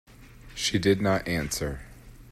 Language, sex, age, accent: English, male, 30-39, United States English